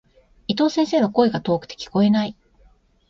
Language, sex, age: Japanese, female, 50-59